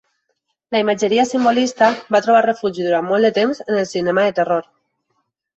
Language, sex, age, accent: Catalan, female, 30-39, valencià